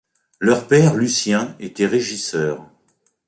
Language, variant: French, Français de métropole